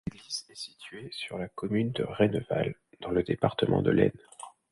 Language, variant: French, Français de métropole